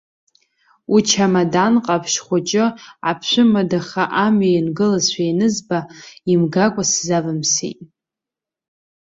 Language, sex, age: Abkhazian, female, under 19